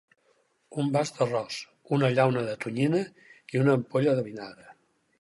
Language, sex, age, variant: Catalan, male, 60-69, Central